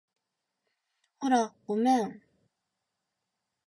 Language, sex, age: Japanese, female, 19-29